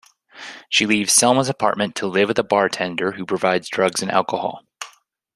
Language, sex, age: English, male, 19-29